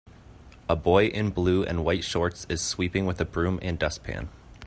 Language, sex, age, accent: English, male, 19-29, Canadian English